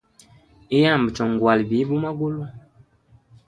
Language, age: Hemba, 19-29